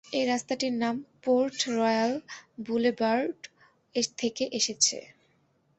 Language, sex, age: Bengali, female, 19-29